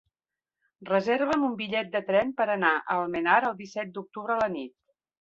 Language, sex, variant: Catalan, female, Central